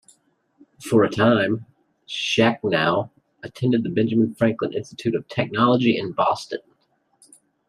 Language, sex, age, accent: English, male, 30-39, United States English